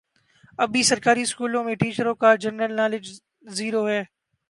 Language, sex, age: Urdu, male, 19-29